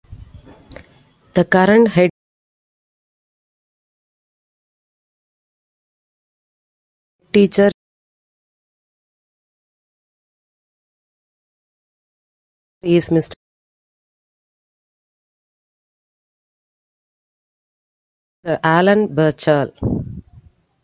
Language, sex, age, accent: English, female, 40-49, India and South Asia (India, Pakistan, Sri Lanka)